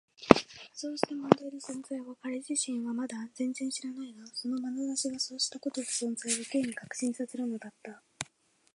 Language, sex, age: Japanese, female, 19-29